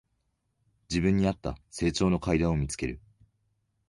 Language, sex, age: Japanese, male, 19-29